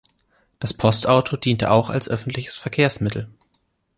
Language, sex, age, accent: German, male, 19-29, Deutschland Deutsch